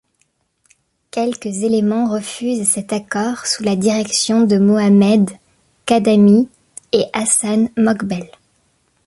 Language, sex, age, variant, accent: French, male, 30-39, Français d'Europe, Français de Suisse